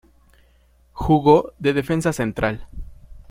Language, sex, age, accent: Spanish, male, 19-29, México